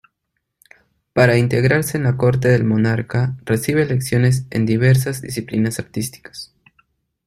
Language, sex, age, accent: Spanish, male, 30-39, Andino-Pacífico: Colombia, Perú, Ecuador, oeste de Bolivia y Venezuela andina